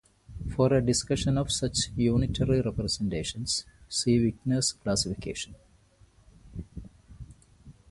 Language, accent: English, India and South Asia (India, Pakistan, Sri Lanka)